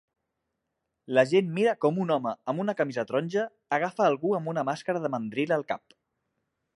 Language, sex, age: Catalan, male, 30-39